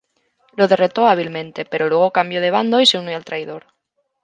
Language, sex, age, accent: Spanish, female, 19-29, España: Centro-Sur peninsular (Madrid, Toledo, Castilla-La Mancha)